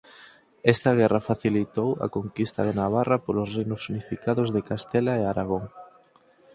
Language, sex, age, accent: Galician, male, 19-29, Normativo (estándar)